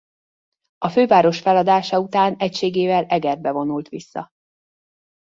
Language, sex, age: Hungarian, female, 40-49